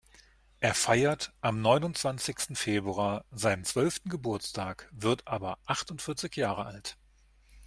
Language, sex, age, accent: German, male, 40-49, Deutschland Deutsch